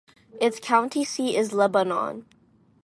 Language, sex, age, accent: English, female, under 19, United States English